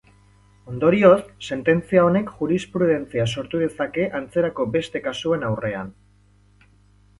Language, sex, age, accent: Basque, male, 19-29, Erdialdekoa edo Nafarra (Gipuzkoa, Nafarroa)